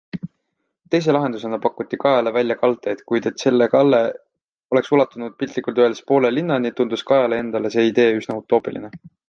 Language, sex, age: Estonian, male, 19-29